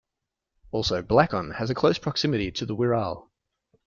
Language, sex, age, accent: English, male, 19-29, Australian English